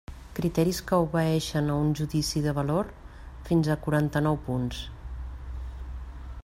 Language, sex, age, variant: Catalan, female, 50-59, Central